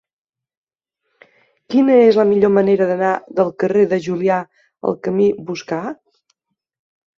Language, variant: Catalan, Septentrional